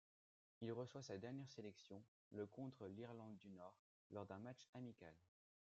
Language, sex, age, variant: French, male, under 19, Français de métropole